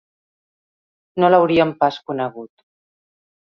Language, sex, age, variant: Catalan, female, 40-49, Central